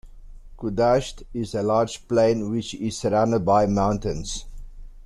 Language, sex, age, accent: English, male, 50-59, Southern African (South Africa, Zimbabwe, Namibia)